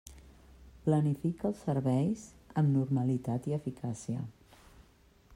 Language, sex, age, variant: Catalan, female, 50-59, Central